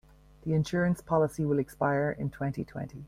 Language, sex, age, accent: English, female, 50-59, Irish English